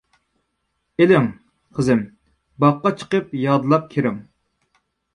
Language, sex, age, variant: Uyghur, male, 80-89, ئۇيغۇر تىلى